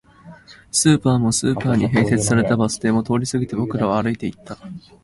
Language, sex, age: Japanese, male, 19-29